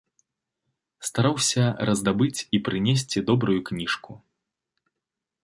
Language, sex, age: Belarusian, male, 19-29